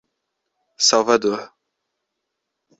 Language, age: Portuguese, 19-29